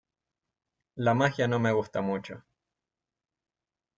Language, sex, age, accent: Spanish, male, 30-39, Rioplatense: Argentina, Uruguay, este de Bolivia, Paraguay